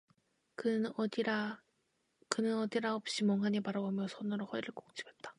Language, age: Korean, 19-29